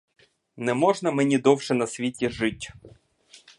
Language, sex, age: Ukrainian, male, 30-39